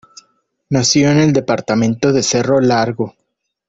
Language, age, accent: Spanish, 30-39, México